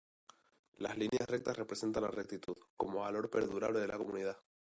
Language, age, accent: Spanish, 19-29, España: Islas Canarias; Rioplatense: Argentina, Uruguay, este de Bolivia, Paraguay